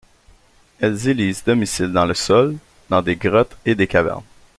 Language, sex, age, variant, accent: French, male, 30-39, Français d'Amérique du Nord, Français du Canada